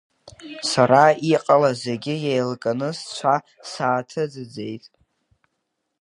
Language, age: Abkhazian, under 19